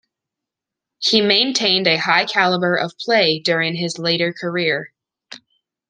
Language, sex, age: English, female, under 19